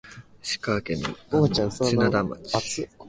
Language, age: Japanese, 19-29